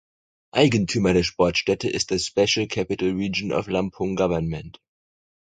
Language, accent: German, Deutschland Deutsch